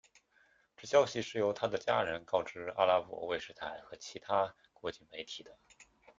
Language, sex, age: Chinese, male, 19-29